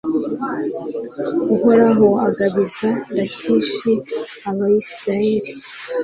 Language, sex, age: Kinyarwanda, female, 19-29